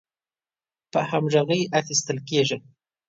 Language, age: Pashto, 30-39